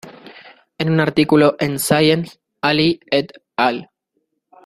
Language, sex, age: Spanish, male, 19-29